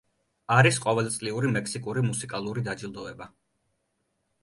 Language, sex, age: Georgian, male, 19-29